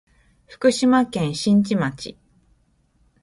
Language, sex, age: Japanese, female, 50-59